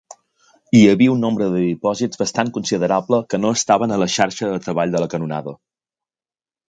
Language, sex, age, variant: Catalan, male, 30-39, Central